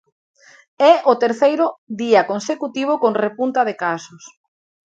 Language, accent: Galician, Normativo (estándar)